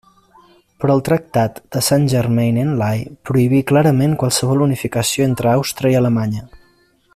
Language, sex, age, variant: Catalan, male, 30-39, Central